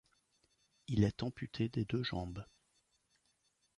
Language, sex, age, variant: French, male, 50-59, Français de métropole